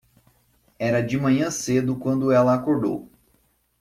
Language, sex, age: Portuguese, male, 19-29